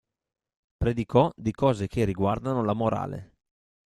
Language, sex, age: Italian, male, 30-39